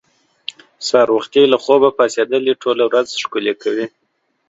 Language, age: Pashto, 30-39